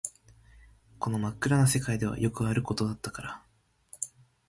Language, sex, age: Japanese, male, 19-29